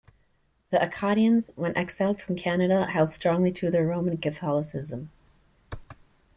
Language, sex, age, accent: English, female, 40-49, United States English